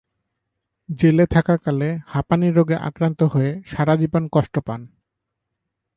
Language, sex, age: Bengali, male, 30-39